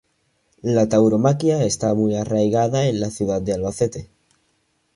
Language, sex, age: Spanish, male, under 19